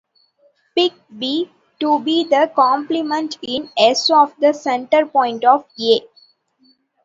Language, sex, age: English, female, 19-29